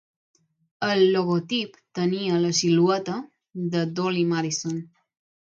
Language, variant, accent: Catalan, Balear, balear; mallorquí